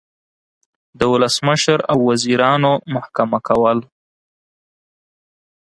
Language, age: Pashto, 19-29